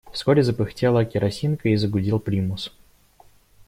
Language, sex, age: Russian, male, 19-29